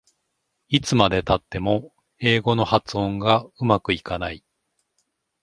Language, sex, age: Japanese, male, 50-59